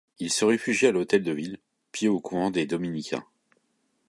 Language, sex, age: French, male, 40-49